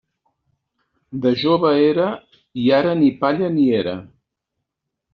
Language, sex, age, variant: Catalan, male, 70-79, Central